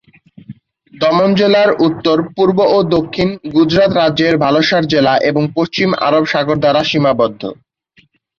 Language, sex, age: Bengali, male, 19-29